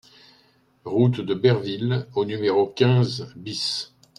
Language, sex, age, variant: French, male, 60-69, Français de métropole